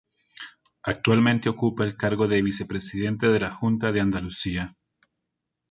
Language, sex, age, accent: Spanish, male, 30-39, Andino-Pacífico: Colombia, Perú, Ecuador, oeste de Bolivia y Venezuela andina